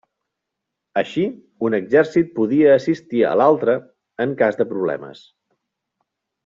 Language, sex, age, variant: Catalan, male, 30-39, Nord-Occidental